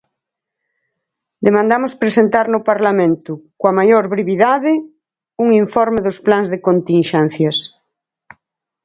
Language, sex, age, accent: Galician, female, 40-49, Central (gheada)